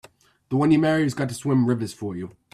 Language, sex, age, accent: English, male, 30-39, United States English